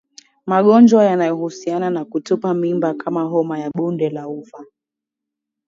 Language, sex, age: Swahili, female, 19-29